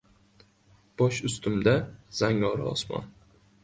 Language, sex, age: Uzbek, male, 19-29